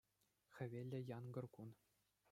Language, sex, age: Chuvash, male, under 19